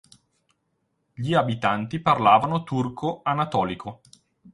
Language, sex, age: Italian, male, 30-39